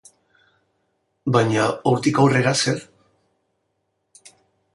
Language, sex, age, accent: Basque, male, 60-69, Mendebalekoa (Araba, Bizkaia, Gipuzkoako mendebaleko herri batzuk)